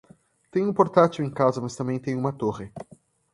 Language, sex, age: Portuguese, male, 30-39